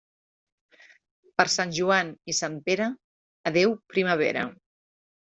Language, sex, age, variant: Catalan, female, 40-49, Central